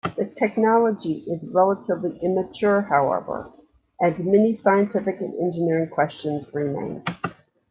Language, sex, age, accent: English, female, 50-59, United States English